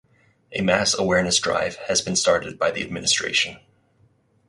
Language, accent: English, United States English